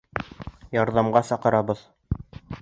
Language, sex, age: Bashkir, male, 19-29